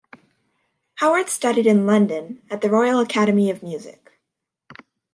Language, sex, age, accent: English, female, under 19, Canadian English